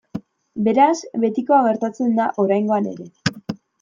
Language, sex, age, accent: Basque, female, 19-29, Mendebalekoa (Araba, Bizkaia, Gipuzkoako mendebaleko herri batzuk)